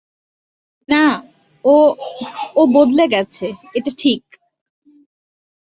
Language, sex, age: Bengali, female, 19-29